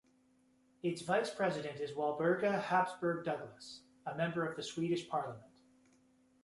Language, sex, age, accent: English, male, 19-29, United States English